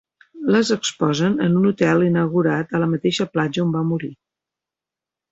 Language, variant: Catalan, Central